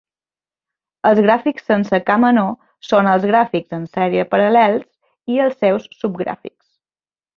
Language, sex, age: Catalan, female, 30-39